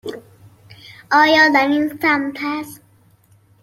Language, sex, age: Persian, male, 30-39